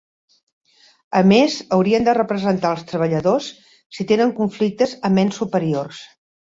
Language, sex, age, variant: Catalan, female, 60-69, Central